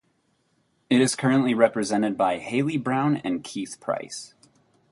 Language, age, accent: English, 30-39, United States English